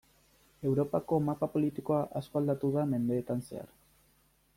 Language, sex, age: Basque, male, 19-29